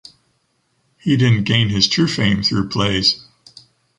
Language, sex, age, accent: English, male, 50-59, United States English